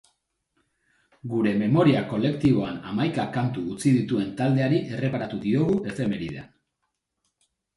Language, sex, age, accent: Basque, male, 30-39, Mendebalekoa (Araba, Bizkaia, Gipuzkoako mendebaleko herri batzuk)